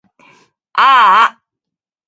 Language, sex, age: Japanese, female, 40-49